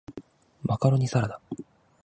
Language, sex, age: Japanese, male, under 19